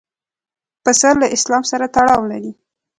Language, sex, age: Pashto, female, 19-29